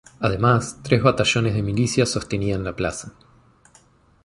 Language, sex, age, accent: Spanish, male, 30-39, Rioplatense: Argentina, Uruguay, este de Bolivia, Paraguay